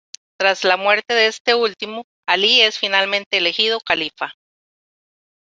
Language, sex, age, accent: Spanish, female, 50-59, América central